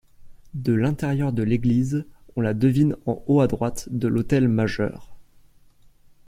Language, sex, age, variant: French, male, under 19, Français de métropole